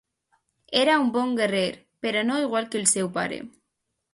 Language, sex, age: Catalan, female, under 19